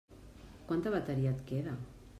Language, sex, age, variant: Catalan, female, 40-49, Central